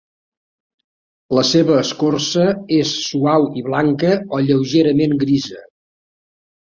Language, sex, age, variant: Catalan, male, 60-69, Central